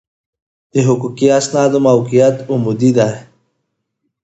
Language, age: Pashto, 19-29